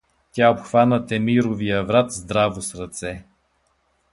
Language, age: Bulgarian, 60-69